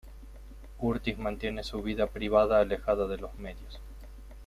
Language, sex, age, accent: Spanish, male, 30-39, Rioplatense: Argentina, Uruguay, este de Bolivia, Paraguay